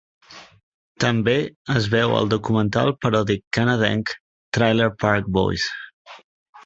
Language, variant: Catalan, Central